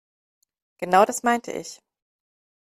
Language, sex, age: German, female, 30-39